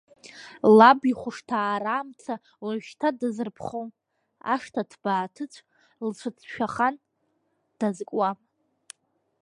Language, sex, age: Abkhazian, female, under 19